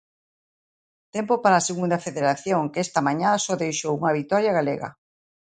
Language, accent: Galician, Atlántico (seseo e gheada)